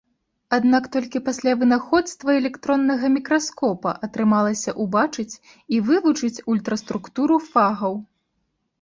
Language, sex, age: Belarusian, female, 19-29